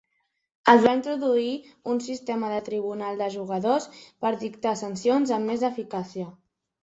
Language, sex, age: Catalan, female, 40-49